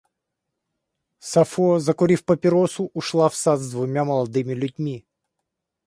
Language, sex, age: Russian, male, 50-59